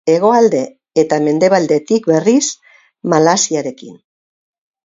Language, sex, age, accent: Basque, female, 70-79, Mendebalekoa (Araba, Bizkaia, Gipuzkoako mendebaleko herri batzuk)